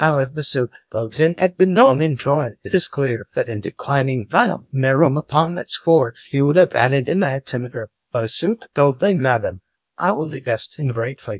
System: TTS, GlowTTS